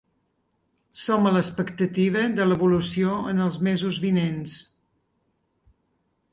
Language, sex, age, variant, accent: Catalan, female, 50-59, Balear, menorquí